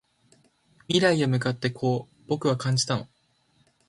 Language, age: Japanese, 19-29